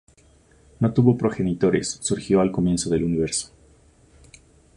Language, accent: Spanish, México